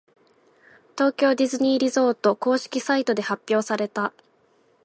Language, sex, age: Japanese, female, 19-29